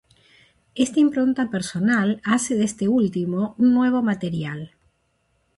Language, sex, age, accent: Spanish, female, 60-69, Rioplatense: Argentina, Uruguay, este de Bolivia, Paraguay